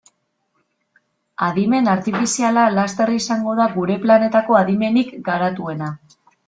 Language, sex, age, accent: Basque, female, 19-29, Mendebalekoa (Araba, Bizkaia, Gipuzkoako mendebaleko herri batzuk)